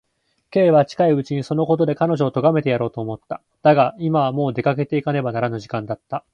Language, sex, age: Japanese, male, 19-29